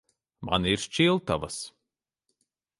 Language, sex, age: Latvian, male, 30-39